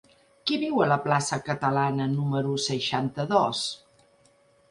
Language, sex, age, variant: Catalan, female, 50-59, Central